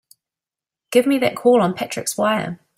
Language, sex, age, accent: English, female, 30-39, New Zealand English